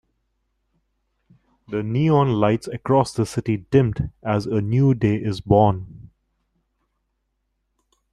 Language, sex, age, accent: English, male, 40-49, India and South Asia (India, Pakistan, Sri Lanka)